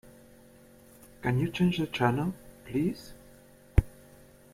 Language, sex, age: English, male, 19-29